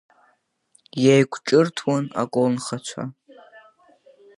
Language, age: Abkhazian, under 19